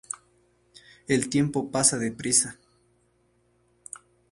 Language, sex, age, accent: Spanish, male, 19-29, México